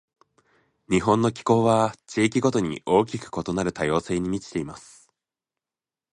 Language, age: Japanese, 19-29